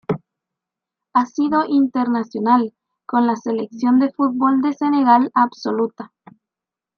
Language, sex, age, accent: Spanish, female, 19-29, América central